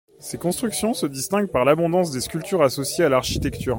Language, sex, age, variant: French, male, 19-29, Français de métropole